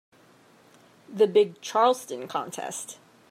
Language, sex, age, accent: English, female, 30-39, United States English